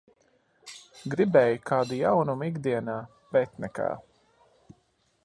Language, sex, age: Latvian, male, 30-39